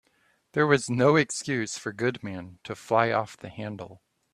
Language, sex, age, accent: English, male, 19-29, United States English